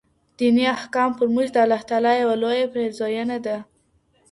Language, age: Pashto, under 19